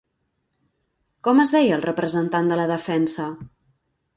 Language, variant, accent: Catalan, Central, central